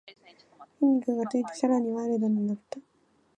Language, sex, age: Japanese, female, under 19